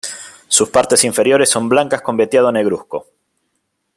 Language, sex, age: Spanish, male, 40-49